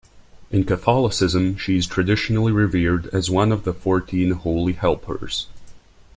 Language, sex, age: English, male, 19-29